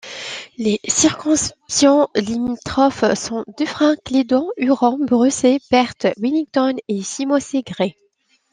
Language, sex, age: French, female, 30-39